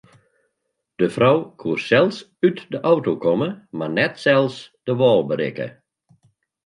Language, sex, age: Western Frisian, male, 70-79